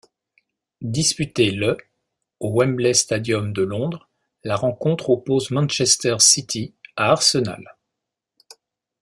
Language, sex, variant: French, male, Français de métropole